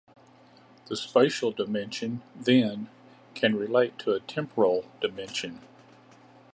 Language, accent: English, United States English